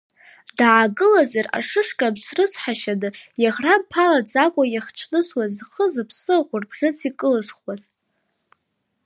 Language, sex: Abkhazian, female